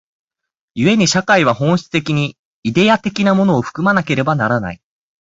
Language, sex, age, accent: Japanese, male, 19-29, 標準語